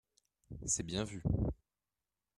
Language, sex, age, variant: French, male, under 19, Français de métropole